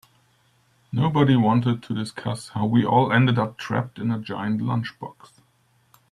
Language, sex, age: English, male, 40-49